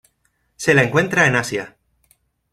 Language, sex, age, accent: Spanish, male, 30-39, España: Sur peninsular (Andalucia, Extremadura, Murcia)